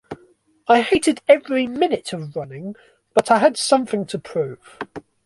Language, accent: English, England English